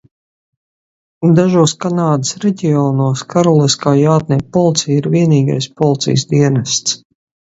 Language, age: Latvian, 40-49